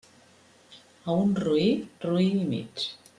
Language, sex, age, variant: Catalan, female, 50-59, Central